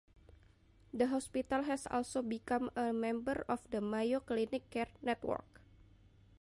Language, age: English, 19-29